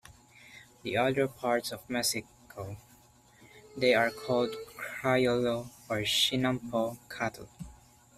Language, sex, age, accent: English, male, under 19, Filipino